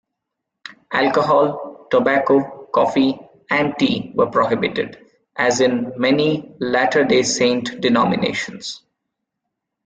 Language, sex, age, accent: English, male, 19-29, India and South Asia (India, Pakistan, Sri Lanka)